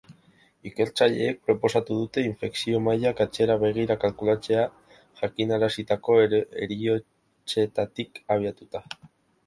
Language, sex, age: Basque, male, under 19